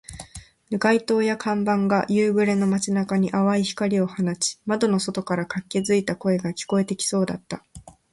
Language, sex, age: Japanese, female, 19-29